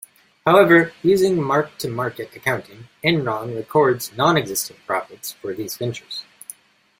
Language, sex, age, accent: English, male, 19-29, United States English